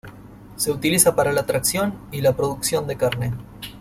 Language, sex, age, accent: Spanish, male, 40-49, Rioplatense: Argentina, Uruguay, este de Bolivia, Paraguay